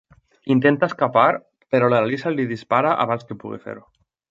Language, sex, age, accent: Catalan, male, 19-29, valencià